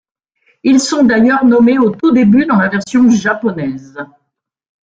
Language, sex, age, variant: French, female, 60-69, Français de métropole